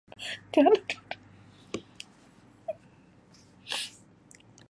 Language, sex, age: Sa'ban, female, 60-69